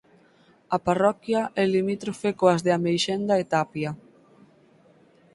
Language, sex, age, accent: Galician, female, 19-29, Atlántico (seseo e gheada)